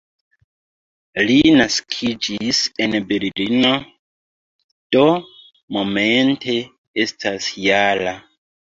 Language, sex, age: Esperanto, male, 19-29